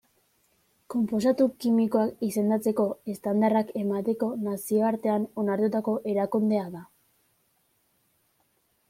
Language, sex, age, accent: Basque, female, under 19, Mendebalekoa (Araba, Bizkaia, Gipuzkoako mendebaleko herri batzuk)